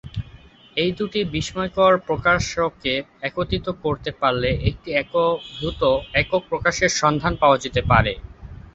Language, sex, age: Bengali, male, under 19